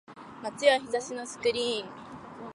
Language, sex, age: Japanese, female, 19-29